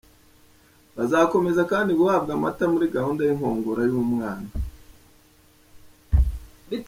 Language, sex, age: Kinyarwanda, male, 30-39